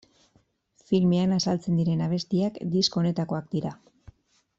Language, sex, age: Basque, female, 40-49